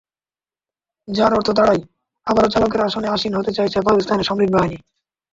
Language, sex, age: Bengali, male, 19-29